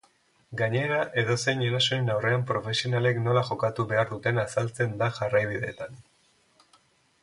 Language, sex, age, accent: Basque, male, 40-49, Mendebalekoa (Araba, Bizkaia, Gipuzkoako mendebaleko herri batzuk)